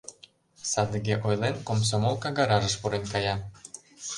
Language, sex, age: Mari, male, 19-29